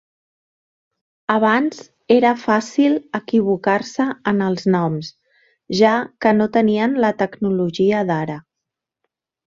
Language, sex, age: Catalan, female, 40-49